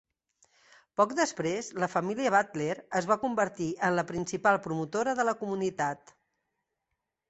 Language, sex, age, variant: Catalan, female, 50-59, Central